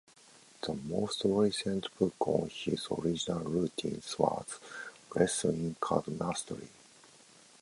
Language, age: English, 50-59